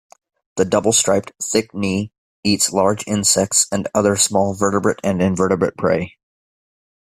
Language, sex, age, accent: English, male, 19-29, United States English